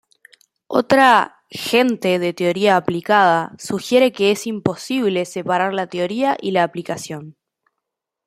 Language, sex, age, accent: Spanish, female, under 19, Rioplatense: Argentina, Uruguay, este de Bolivia, Paraguay